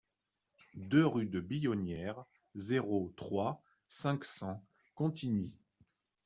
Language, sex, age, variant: French, male, 30-39, Français de métropole